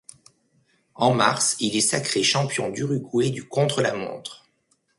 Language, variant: French, Français de métropole